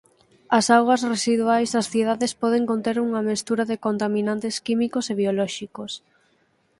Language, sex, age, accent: Galician, female, under 19, Oriental (común en zona oriental)